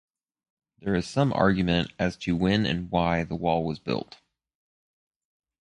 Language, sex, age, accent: English, male, 30-39, United States English